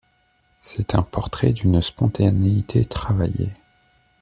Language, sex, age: French, male, 19-29